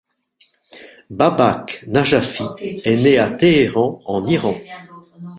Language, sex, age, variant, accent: French, male, 60-69, Français d'Europe, Français de Belgique